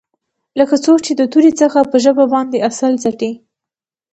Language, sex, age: Pashto, female, under 19